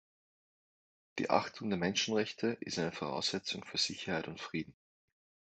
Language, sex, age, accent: German, male, 19-29, Österreichisches Deutsch